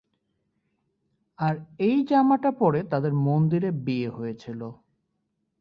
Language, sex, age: Bengali, male, 19-29